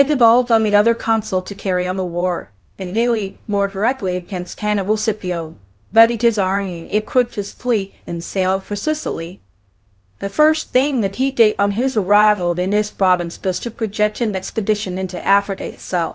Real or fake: fake